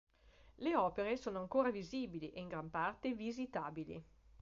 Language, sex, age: Italian, female, 50-59